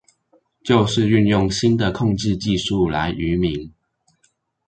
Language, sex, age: Chinese, male, under 19